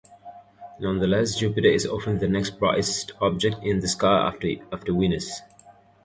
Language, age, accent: English, 19-29, England English